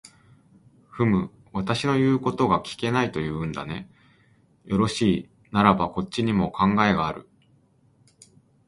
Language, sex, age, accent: Japanese, male, 40-49, 関西弁